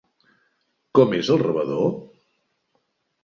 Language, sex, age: Catalan, male, 60-69